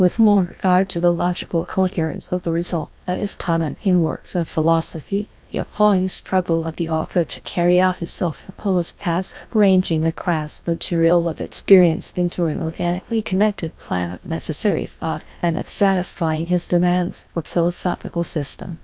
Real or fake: fake